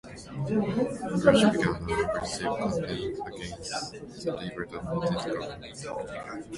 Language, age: English, 19-29